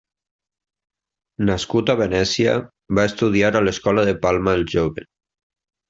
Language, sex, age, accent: Catalan, male, 40-49, valencià